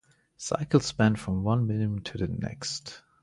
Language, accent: English, German English